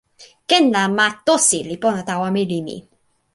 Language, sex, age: Toki Pona, female, 19-29